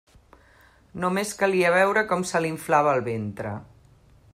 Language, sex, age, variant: Catalan, female, 50-59, Central